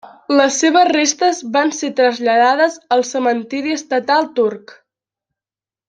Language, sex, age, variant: Catalan, female, under 19, Central